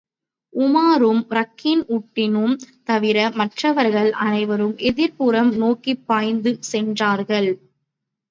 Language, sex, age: Tamil, female, 19-29